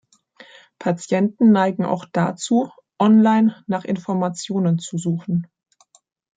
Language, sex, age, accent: German, female, 30-39, Deutschland Deutsch